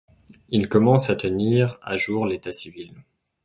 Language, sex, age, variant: French, male, 19-29, Français de métropole